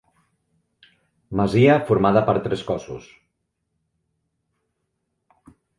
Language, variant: Catalan, Central